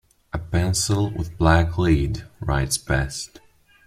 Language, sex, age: English, male, 19-29